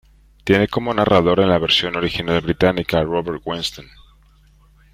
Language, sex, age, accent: Spanish, male, 40-49, España: Centro-Sur peninsular (Madrid, Toledo, Castilla-La Mancha)